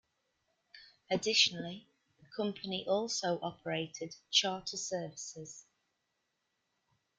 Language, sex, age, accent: English, female, 40-49, England English